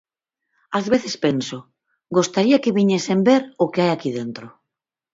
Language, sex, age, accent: Galician, female, 30-39, Normativo (estándar)